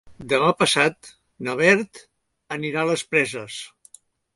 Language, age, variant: Catalan, 60-69, Central